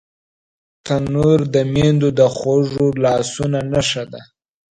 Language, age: Pashto, under 19